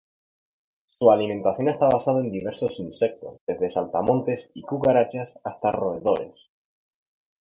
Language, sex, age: Spanish, male, 19-29